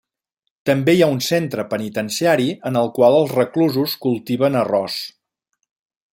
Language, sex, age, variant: Catalan, male, 50-59, Central